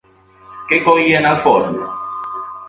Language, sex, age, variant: Catalan, male, 40-49, Valencià meridional